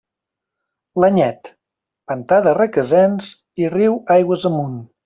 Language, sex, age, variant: Catalan, male, 40-49, Central